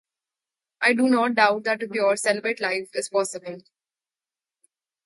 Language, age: English, 19-29